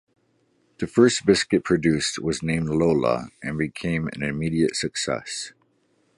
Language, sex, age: English, male, 40-49